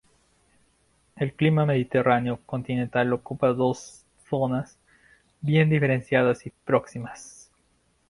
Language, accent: Spanish, Andino-Pacífico: Colombia, Perú, Ecuador, oeste de Bolivia y Venezuela andina